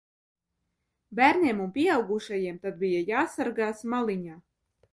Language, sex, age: Latvian, female, 19-29